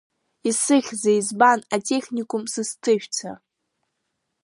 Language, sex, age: Abkhazian, female, under 19